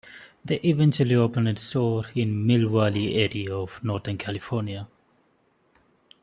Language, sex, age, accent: English, male, 19-29, India and South Asia (India, Pakistan, Sri Lanka)